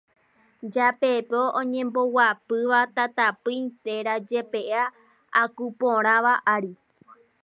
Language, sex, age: Guarani, female, 19-29